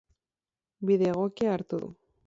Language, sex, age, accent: Basque, female, 19-29, Erdialdekoa edo Nafarra (Gipuzkoa, Nafarroa)